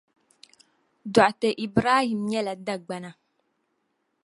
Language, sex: Dagbani, female